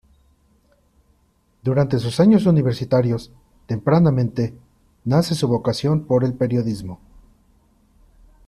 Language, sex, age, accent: Spanish, male, 30-39, México